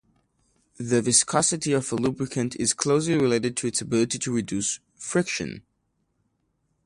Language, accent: English, England English; Israeli